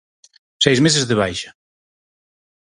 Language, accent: Galician, Normativo (estándar)